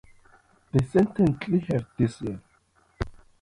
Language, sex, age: English, male, 19-29